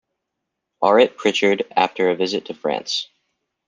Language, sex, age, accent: English, male, 19-29, United States English